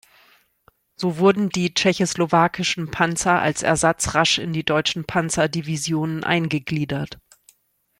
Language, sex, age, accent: German, female, 40-49, Deutschland Deutsch